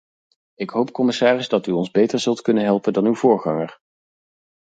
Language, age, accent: Dutch, 30-39, Nederlands Nederlands